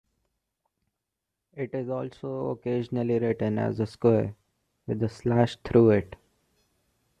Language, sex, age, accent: English, male, 19-29, India and South Asia (India, Pakistan, Sri Lanka)